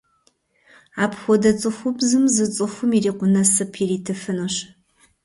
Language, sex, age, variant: Kabardian, female, 40-49, Адыгэбзэ (Къэбэрдей, Кирил, Урысей)